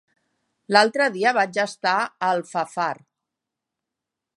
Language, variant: Catalan, Central